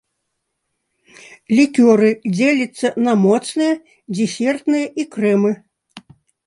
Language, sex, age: Belarusian, female, 70-79